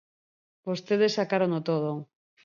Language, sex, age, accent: Galician, female, 40-49, Normativo (estándar)